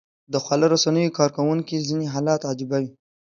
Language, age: Pashto, 19-29